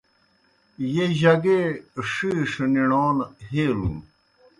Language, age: Kohistani Shina, 60-69